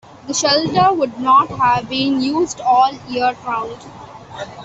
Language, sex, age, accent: English, female, under 19, India and South Asia (India, Pakistan, Sri Lanka)